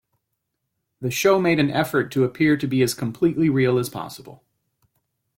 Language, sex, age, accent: English, male, 40-49, United States English